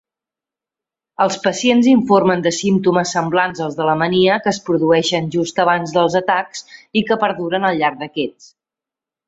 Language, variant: Catalan, Central